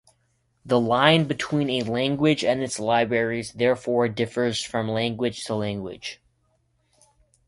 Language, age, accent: English, 19-29, United States English